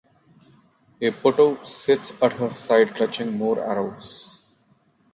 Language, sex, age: English, male, 19-29